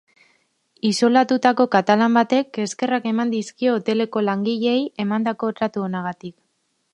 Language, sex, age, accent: Basque, female, 19-29, Mendebalekoa (Araba, Bizkaia, Gipuzkoako mendebaleko herri batzuk)